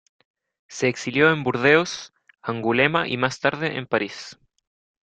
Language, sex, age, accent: Spanish, male, under 19, Chileno: Chile, Cuyo